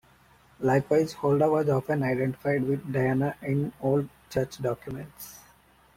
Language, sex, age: English, male, 19-29